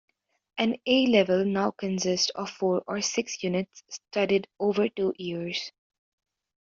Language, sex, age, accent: English, female, under 19, United States English